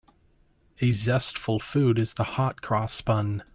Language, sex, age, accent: English, male, 19-29, United States English